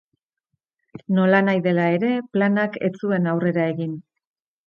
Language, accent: Basque, Erdialdekoa edo Nafarra (Gipuzkoa, Nafarroa)